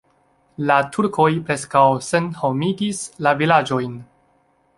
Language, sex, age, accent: Esperanto, male, 30-39, Internacia